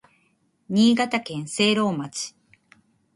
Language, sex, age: Japanese, female, 19-29